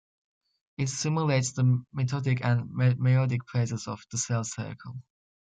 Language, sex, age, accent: English, male, under 19, United States English